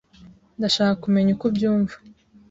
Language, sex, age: Kinyarwanda, female, 19-29